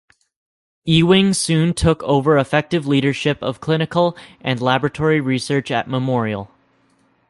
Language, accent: English, Canadian English